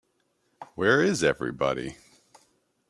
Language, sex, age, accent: English, male, 30-39, United States English